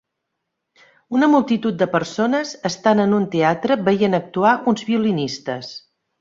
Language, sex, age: Catalan, female, 50-59